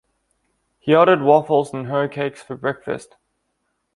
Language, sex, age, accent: English, male, 19-29, Australian English